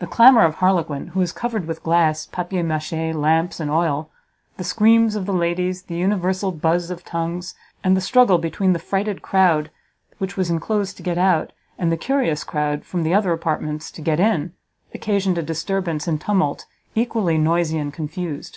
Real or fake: real